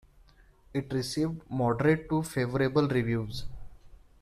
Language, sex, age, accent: English, male, 19-29, India and South Asia (India, Pakistan, Sri Lanka)